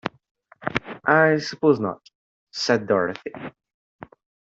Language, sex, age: English, male, under 19